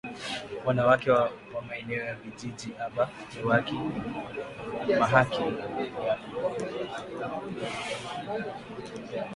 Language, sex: Swahili, male